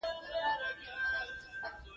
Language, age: Pashto, 19-29